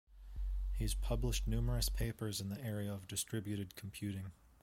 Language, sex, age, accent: English, male, 30-39, United States English